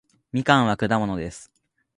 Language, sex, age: Japanese, male, 19-29